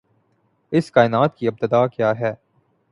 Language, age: Urdu, 19-29